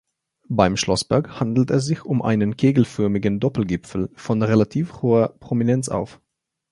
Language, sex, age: German, male, 19-29